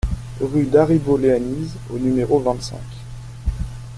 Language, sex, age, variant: French, male, 19-29, Français de métropole